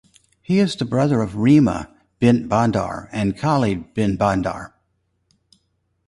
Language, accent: English, United States English